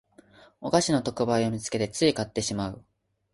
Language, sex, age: Japanese, male, 19-29